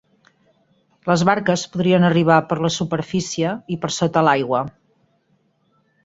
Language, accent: Catalan, Garrotxi